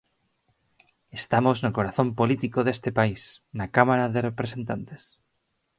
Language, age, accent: Galician, 19-29, Normativo (estándar)